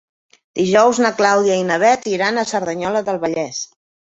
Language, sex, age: Catalan, female, 50-59